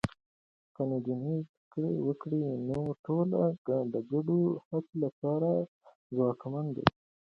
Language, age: Pashto, 19-29